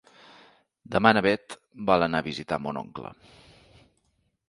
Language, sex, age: Catalan, male, 40-49